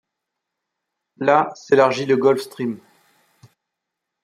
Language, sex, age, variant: French, male, 50-59, Français de métropole